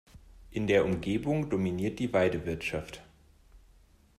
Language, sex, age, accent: German, male, 19-29, Deutschland Deutsch